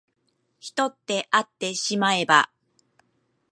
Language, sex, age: Japanese, female, 50-59